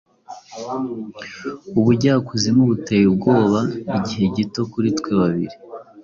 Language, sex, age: Kinyarwanda, male, 19-29